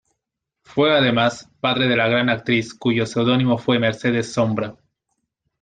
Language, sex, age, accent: Spanish, male, 19-29, Andino-Pacífico: Colombia, Perú, Ecuador, oeste de Bolivia y Venezuela andina